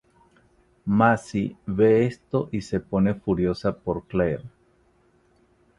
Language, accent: Spanish, Caribe: Cuba, Venezuela, Puerto Rico, República Dominicana, Panamá, Colombia caribeña, México caribeño, Costa del golfo de México